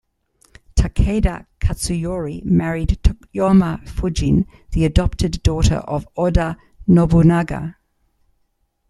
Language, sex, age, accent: English, female, 60-69, Australian English